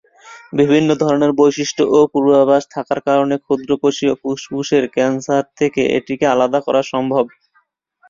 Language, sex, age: Bengali, male, 19-29